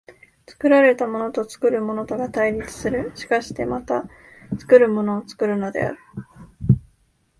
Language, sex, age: Japanese, female, 19-29